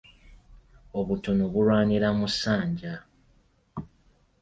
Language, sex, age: Ganda, male, 19-29